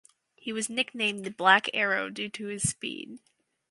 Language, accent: English, Canadian English